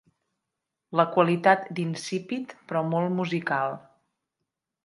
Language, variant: Catalan, Central